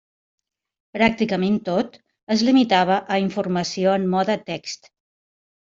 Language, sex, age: Catalan, female, 50-59